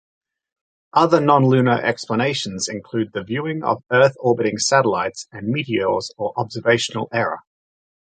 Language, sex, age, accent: English, male, 30-39, Australian English